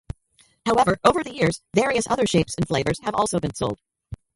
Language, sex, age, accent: English, female, 50-59, United States English